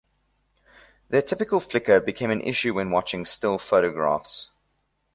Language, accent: English, Southern African (South Africa, Zimbabwe, Namibia)